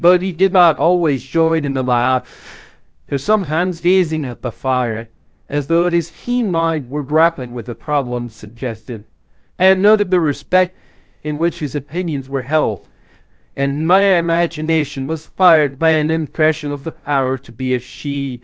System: TTS, VITS